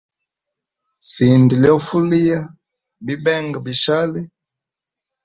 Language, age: Hemba, 19-29